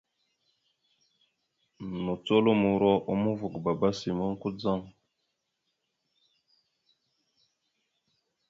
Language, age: Mada (Cameroon), 19-29